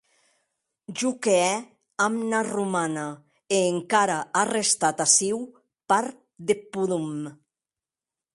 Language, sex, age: Occitan, female, 60-69